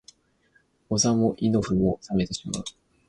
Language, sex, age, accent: Japanese, male, 19-29, 標準語